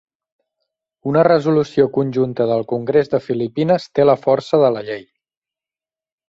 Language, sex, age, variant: Catalan, male, 30-39, Central